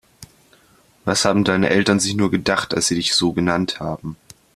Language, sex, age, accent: German, male, under 19, Deutschland Deutsch